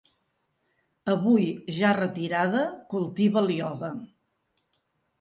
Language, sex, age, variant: Catalan, female, 60-69, Central